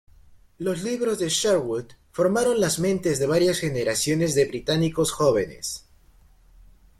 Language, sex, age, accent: Spanish, male, under 19, Andino-Pacífico: Colombia, Perú, Ecuador, oeste de Bolivia y Venezuela andina